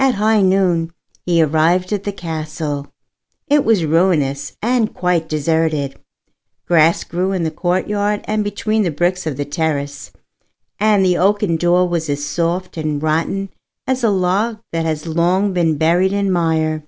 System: none